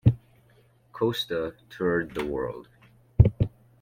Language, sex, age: English, male, under 19